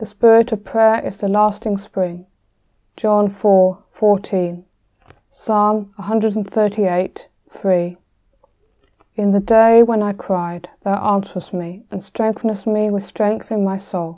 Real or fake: real